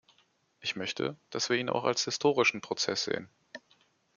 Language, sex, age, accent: German, male, 19-29, Deutschland Deutsch